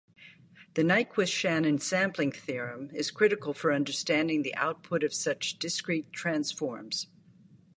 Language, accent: English, United States English